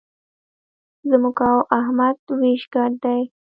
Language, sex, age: Pashto, female, 19-29